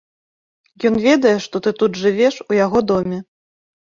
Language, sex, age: Belarusian, female, 30-39